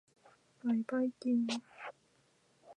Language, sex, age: Japanese, female, 19-29